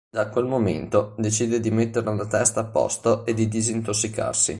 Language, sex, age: Italian, male, under 19